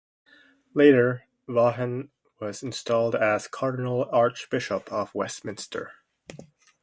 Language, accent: English, United States English